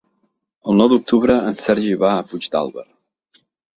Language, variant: Catalan, Central